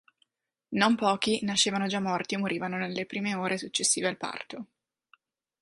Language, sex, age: Italian, female, under 19